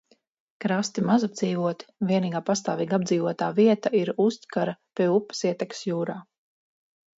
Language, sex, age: Latvian, female, 40-49